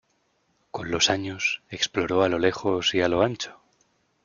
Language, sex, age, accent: Spanish, male, 19-29, España: Centro-Sur peninsular (Madrid, Toledo, Castilla-La Mancha)